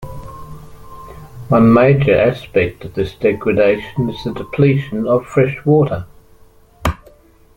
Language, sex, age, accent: English, male, 80-89, Australian English